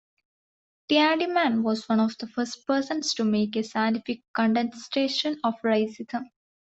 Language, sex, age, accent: English, female, 19-29, India and South Asia (India, Pakistan, Sri Lanka)